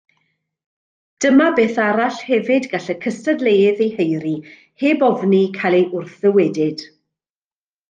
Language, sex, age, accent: Welsh, female, 50-59, Y Deyrnas Unedig Cymraeg